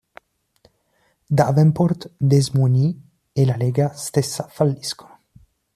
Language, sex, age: Italian, male, 19-29